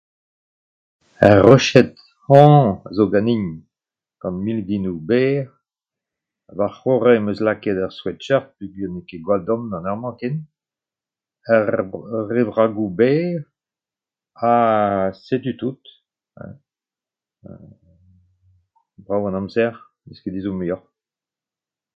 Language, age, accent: Breton, 70-79, Leoneg